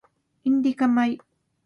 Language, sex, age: Japanese, female, 50-59